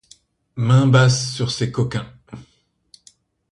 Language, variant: French, Français d'Europe